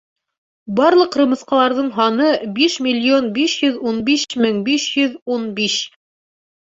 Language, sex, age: Bashkir, female, 19-29